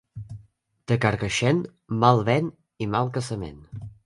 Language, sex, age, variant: Catalan, male, under 19, Central